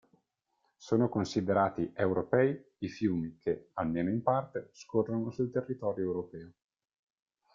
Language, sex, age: Italian, male, 19-29